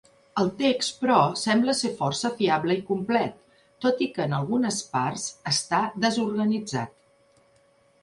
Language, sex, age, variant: Catalan, female, 50-59, Central